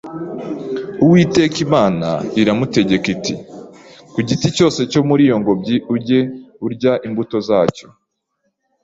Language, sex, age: Kinyarwanda, female, 19-29